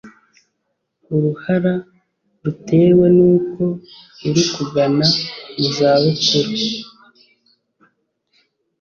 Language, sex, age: Kinyarwanda, male, 30-39